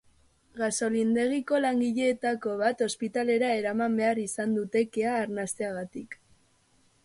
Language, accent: Basque, Erdialdekoa edo Nafarra (Gipuzkoa, Nafarroa)